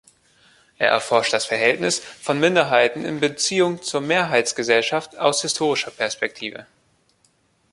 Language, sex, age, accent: German, male, 19-29, Deutschland Deutsch